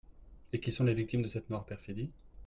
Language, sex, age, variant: French, male, 30-39, Français de métropole